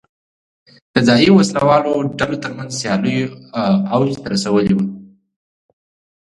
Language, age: Pashto, 19-29